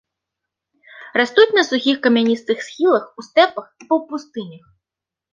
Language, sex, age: Belarusian, female, 19-29